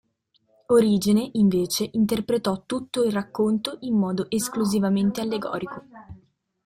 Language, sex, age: Italian, female, 19-29